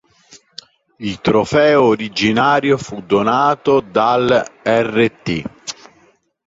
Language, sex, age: Italian, male, 40-49